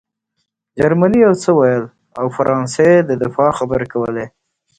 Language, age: Pashto, 40-49